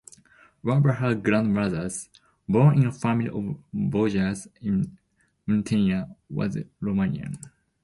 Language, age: English, 19-29